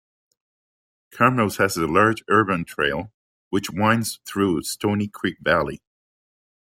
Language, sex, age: English, male, 60-69